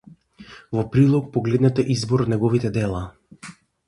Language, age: Macedonian, 19-29